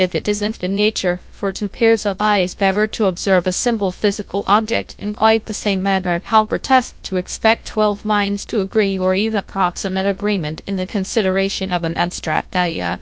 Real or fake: fake